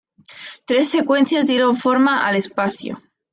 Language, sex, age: Spanish, female, 19-29